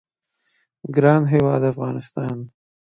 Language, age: Pashto, 19-29